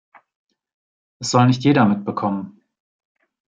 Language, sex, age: German, male, 40-49